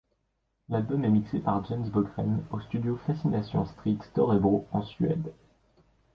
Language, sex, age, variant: French, male, 19-29, Français de métropole